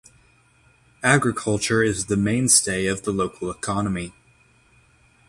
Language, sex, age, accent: English, male, 19-29, United States English